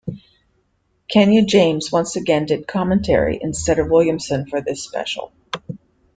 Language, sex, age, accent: English, female, 60-69, United States English